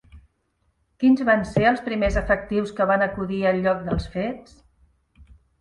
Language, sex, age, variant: Catalan, female, 50-59, Central